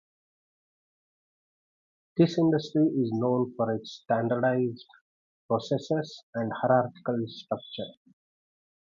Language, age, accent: English, 40-49, India and South Asia (India, Pakistan, Sri Lanka)